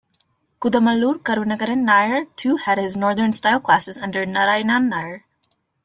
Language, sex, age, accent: English, female, under 19, United States English